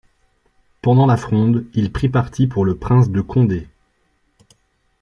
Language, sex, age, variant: French, male, 30-39, Français de métropole